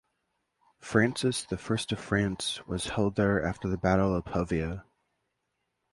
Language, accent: English, United States English